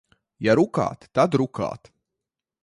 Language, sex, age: Latvian, male, 19-29